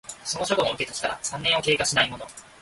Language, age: Japanese, 19-29